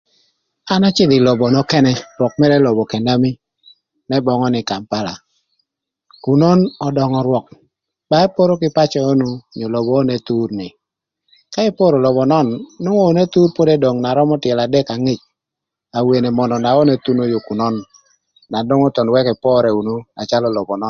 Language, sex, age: Thur, male, 40-49